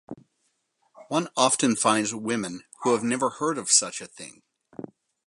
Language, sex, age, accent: English, male, 50-59, United States English